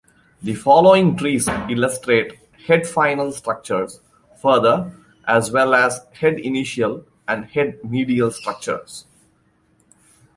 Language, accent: English, India and South Asia (India, Pakistan, Sri Lanka)